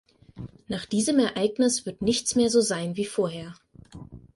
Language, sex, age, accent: German, female, 19-29, Deutschland Deutsch